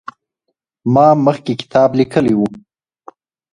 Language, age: Pashto, 19-29